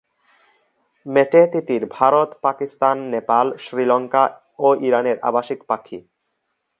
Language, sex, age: Bengali, male, under 19